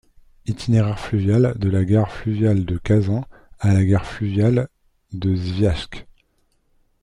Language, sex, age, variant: French, male, 40-49, Français de métropole